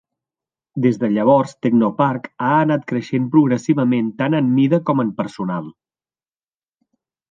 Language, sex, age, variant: Catalan, male, 40-49, Central